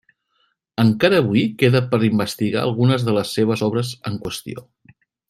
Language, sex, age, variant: Catalan, male, 40-49, Central